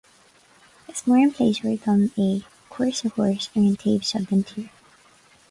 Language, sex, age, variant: Irish, female, 19-29, Gaeilge na Mumhan